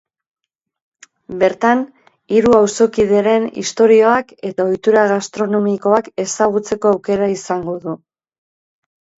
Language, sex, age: Basque, female, 50-59